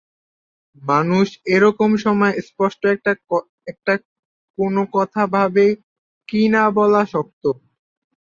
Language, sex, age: Bengali, male, 19-29